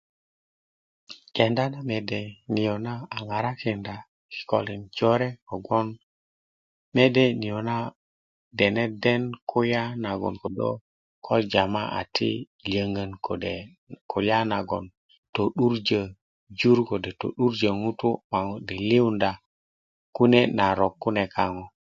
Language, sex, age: Kuku, male, 30-39